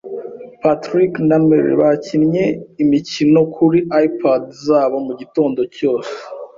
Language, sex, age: Kinyarwanda, male, 19-29